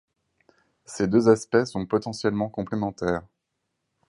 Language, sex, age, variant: French, male, 19-29, Français de métropole